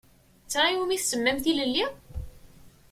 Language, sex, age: Kabyle, female, 19-29